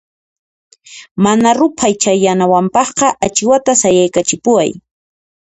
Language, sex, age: Puno Quechua, female, 30-39